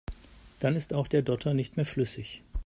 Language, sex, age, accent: German, male, 50-59, Deutschland Deutsch